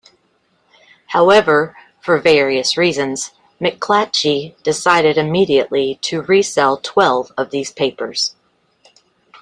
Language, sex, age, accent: English, female, 40-49, United States English